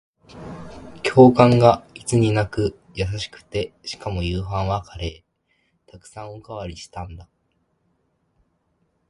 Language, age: Japanese, 19-29